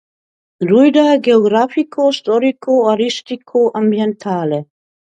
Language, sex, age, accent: German, female, 60-69, Deutschland Deutsch